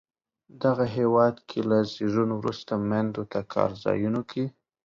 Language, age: Pashto, 30-39